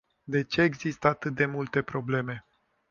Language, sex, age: Romanian, male, 50-59